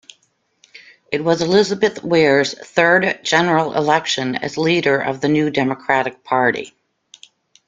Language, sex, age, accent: English, female, 50-59, United States English